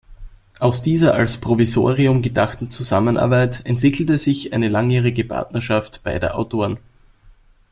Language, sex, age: German, male, under 19